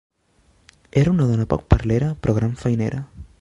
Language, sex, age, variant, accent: Catalan, male, under 19, Central, central